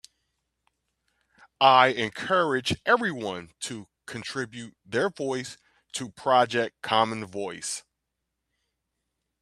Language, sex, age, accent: English, male, 40-49, United States English